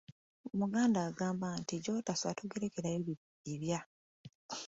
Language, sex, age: Ganda, female, 30-39